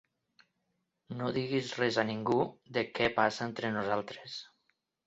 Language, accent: Catalan, valencià